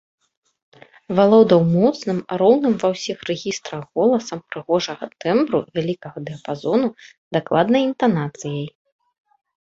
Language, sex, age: Belarusian, female, 30-39